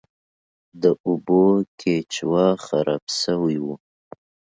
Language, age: Pashto, 19-29